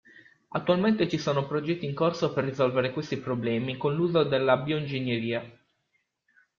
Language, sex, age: Italian, male, 19-29